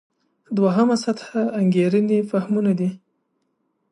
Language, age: Pashto, 19-29